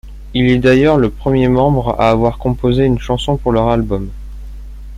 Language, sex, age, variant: French, male, under 19, Français de métropole